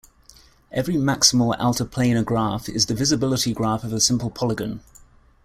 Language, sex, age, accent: English, male, 30-39, England English